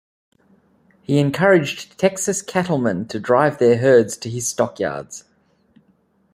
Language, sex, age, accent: English, male, 30-39, Australian English